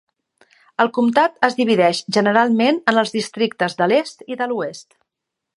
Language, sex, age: Catalan, female, 50-59